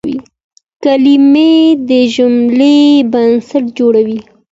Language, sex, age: Pashto, female, 19-29